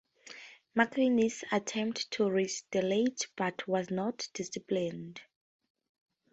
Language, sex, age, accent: English, female, 19-29, Southern African (South Africa, Zimbabwe, Namibia)